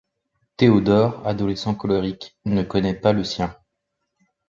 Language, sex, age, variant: French, male, 19-29, Français de métropole